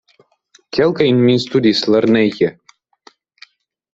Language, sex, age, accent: Esperanto, male, under 19, Internacia